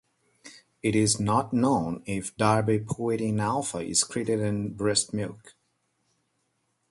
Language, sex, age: English, male, 30-39